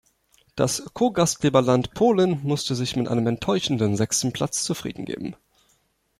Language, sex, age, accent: German, male, 19-29, Deutschland Deutsch